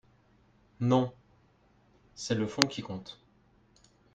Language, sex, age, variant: French, male, under 19, Français de métropole